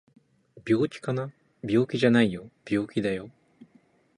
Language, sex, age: Japanese, male, 19-29